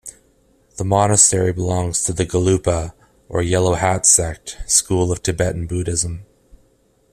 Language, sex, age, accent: English, male, 30-39, Canadian English